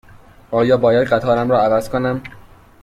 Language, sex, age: Persian, male, 19-29